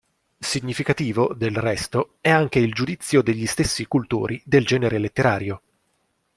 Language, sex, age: Italian, male, 19-29